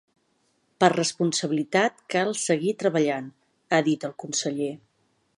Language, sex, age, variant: Catalan, female, 50-59, Central